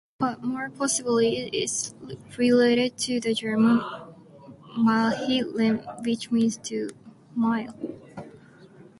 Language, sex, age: English, female, 19-29